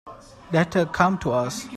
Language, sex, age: English, male, 19-29